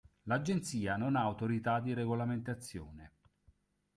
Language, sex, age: Italian, male, 50-59